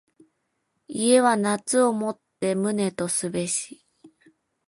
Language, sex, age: Japanese, female, 19-29